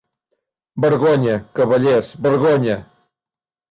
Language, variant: Catalan, Nord-Occidental